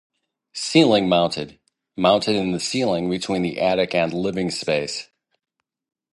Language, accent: English, United States English